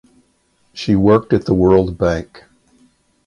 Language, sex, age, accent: English, male, 60-69, United States English